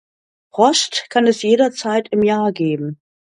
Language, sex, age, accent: German, female, 60-69, Deutschland Deutsch